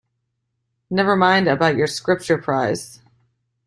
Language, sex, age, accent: English, female, 30-39, United States English